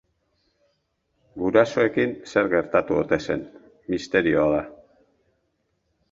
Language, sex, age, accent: Basque, male, 50-59, Mendebalekoa (Araba, Bizkaia, Gipuzkoako mendebaleko herri batzuk)